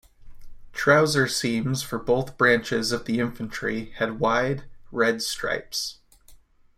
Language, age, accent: English, 30-39, United States English